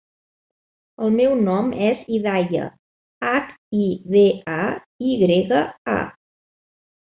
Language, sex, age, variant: Catalan, female, 40-49, Central